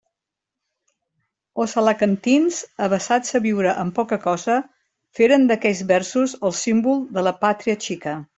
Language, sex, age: Catalan, female, 60-69